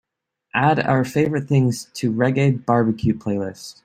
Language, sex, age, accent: English, male, 19-29, United States English